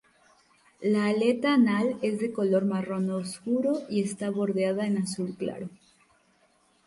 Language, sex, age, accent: Spanish, female, 19-29, México